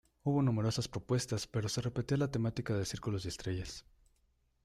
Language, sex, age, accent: Spanish, male, 19-29, México